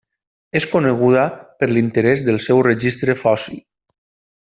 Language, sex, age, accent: Catalan, male, 30-39, valencià